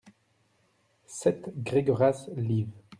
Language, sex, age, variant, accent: French, male, 30-39, Français d'Europe, Français de Belgique